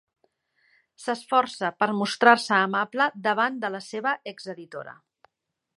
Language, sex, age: Catalan, female, 50-59